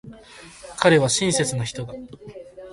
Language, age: Japanese, 19-29